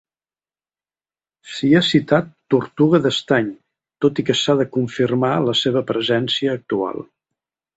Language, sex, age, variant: Catalan, male, 60-69, Central